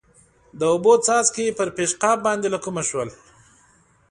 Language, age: Pashto, 30-39